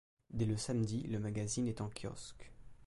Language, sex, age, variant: French, male, under 19, Français de métropole